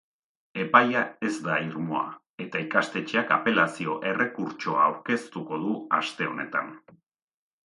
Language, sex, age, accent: Basque, male, 50-59, Erdialdekoa edo Nafarra (Gipuzkoa, Nafarroa)